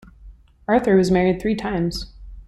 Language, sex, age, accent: English, female, 30-39, United States English